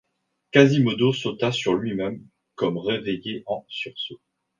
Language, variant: French, Français de métropole